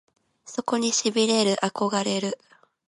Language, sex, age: Japanese, female, under 19